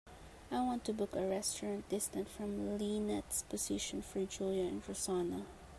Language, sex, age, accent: English, female, 19-29, Filipino